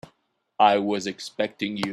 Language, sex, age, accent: English, male, 30-39, United States English